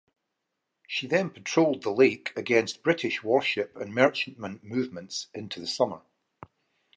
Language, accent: English, Scottish English